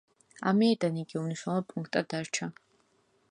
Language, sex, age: Georgian, female, 19-29